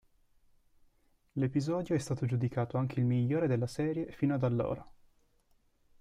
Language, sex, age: Italian, male, 19-29